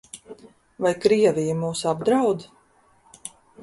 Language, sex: Latvian, female